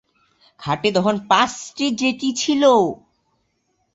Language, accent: Bengali, Bengali